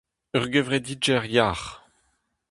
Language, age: Breton, 30-39